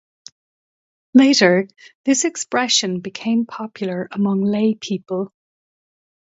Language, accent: English, Irish English